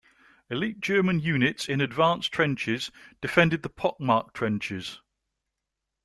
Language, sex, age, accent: English, male, 50-59, England English